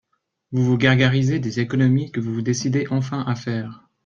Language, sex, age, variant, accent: French, male, 19-29, Français d'Europe, Français de Suisse